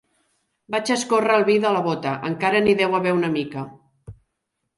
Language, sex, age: Catalan, female, 50-59